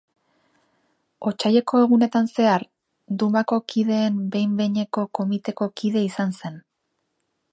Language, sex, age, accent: Basque, female, 30-39, Mendebalekoa (Araba, Bizkaia, Gipuzkoako mendebaleko herri batzuk)